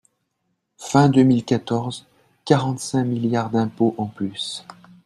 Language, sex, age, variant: French, male, 40-49, Français de métropole